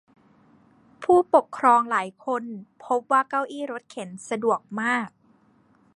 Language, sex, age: Thai, female, 19-29